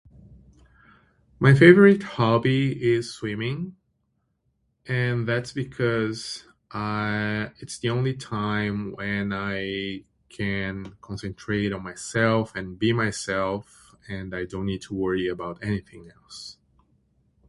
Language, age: English, 50-59